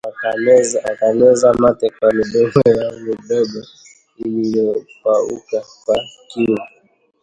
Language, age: Swahili, 30-39